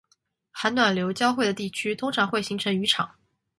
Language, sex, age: Chinese, female, 19-29